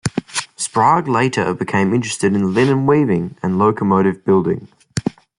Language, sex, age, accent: English, male, under 19, Australian English